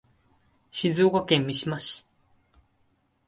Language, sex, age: Japanese, male, 19-29